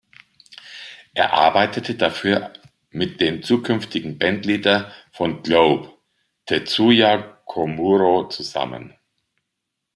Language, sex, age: German, male, 50-59